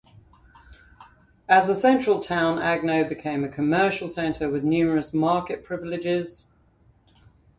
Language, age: English, 50-59